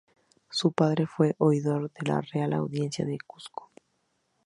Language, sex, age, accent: Spanish, female, 19-29, México